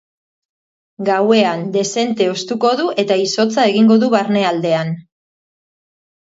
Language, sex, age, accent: Basque, female, 40-49, Mendebalekoa (Araba, Bizkaia, Gipuzkoako mendebaleko herri batzuk)